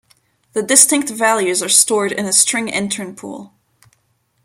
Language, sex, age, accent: English, female, 19-29, United States English